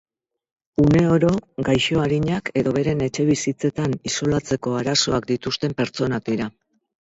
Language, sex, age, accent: Basque, female, 60-69, Mendebalekoa (Araba, Bizkaia, Gipuzkoako mendebaleko herri batzuk)